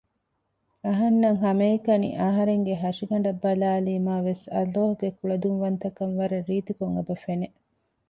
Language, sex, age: Divehi, female, 40-49